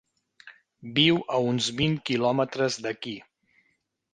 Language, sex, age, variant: Catalan, male, 50-59, Central